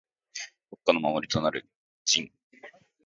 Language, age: Japanese, 19-29